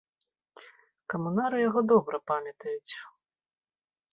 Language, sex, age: Belarusian, female, 40-49